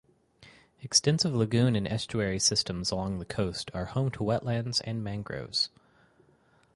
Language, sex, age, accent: English, male, 30-39, United States English